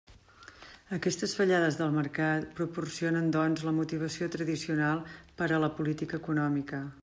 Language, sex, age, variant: Catalan, female, 50-59, Central